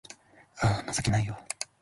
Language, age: Japanese, 19-29